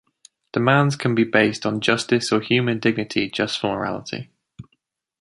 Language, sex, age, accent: English, male, 19-29, England English